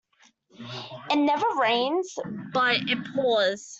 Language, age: English, under 19